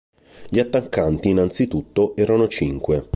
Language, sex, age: Italian, male, 30-39